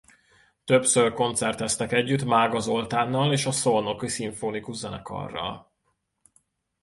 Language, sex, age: Hungarian, male, 30-39